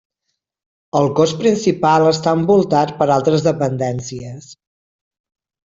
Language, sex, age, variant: Catalan, male, 30-39, Septentrional